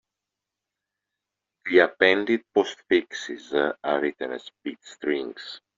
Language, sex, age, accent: English, male, 30-39, England English